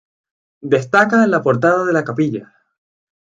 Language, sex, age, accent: Spanish, male, 19-29, España: Islas Canarias